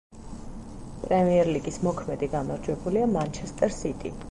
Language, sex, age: Georgian, female, 40-49